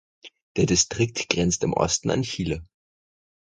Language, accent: German, Deutschland Deutsch